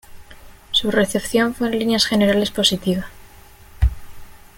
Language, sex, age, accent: Spanish, female, 19-29, España: Centro-Sur peninsular (Madrid, Toledo, Castilla-La Mancha)